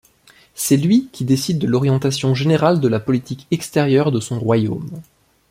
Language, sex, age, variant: French, male, 19-29, Français de métropole